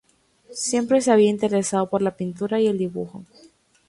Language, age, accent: Spanish, 19-29, Andino-Pacífico: Colombia, Perú, Ecuador, oeste de Bolivia y Venezuela andina